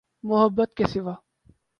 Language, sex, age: Urdu, male, 19-29